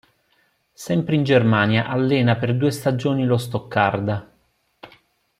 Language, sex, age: Italian, male, 40-49